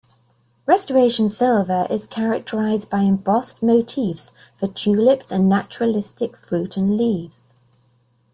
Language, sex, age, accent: English, female, 50-59, England English